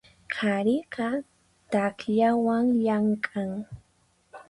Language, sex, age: Puno Quechua, female, 19-29